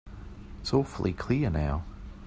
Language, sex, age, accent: English, male, 50-59, Australian English